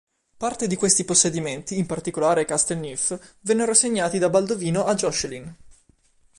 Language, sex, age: Italian, male, 19-29